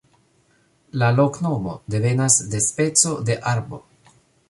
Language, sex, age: Esperanto, male, 40-49